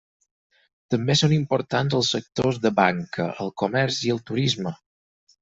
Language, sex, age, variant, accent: Catalan, male, 30-39, Balear, mallorquí